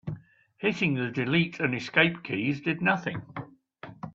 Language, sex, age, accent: English, male, 70-79, England English